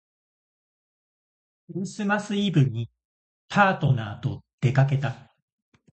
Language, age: Japanese, 40-49